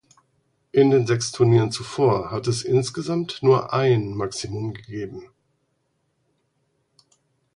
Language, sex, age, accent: German, male, 40-49, Deutschland Deutsch